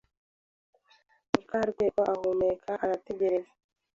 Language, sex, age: Kinyarwanda, female, 30-39